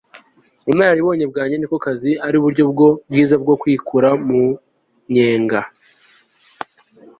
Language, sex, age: Kinyarwanda, male, 19-29